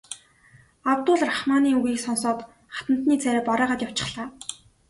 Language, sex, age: Mongolian, female, 19-29